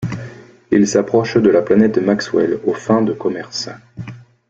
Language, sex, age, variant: French, male, 30-39, Français de métropole